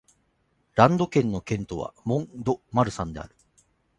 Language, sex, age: Japanese, male, 40-49